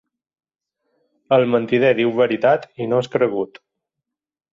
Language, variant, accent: Catalan, Balear, balear